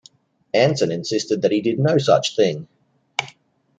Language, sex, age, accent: English, male, 30-39, Australian English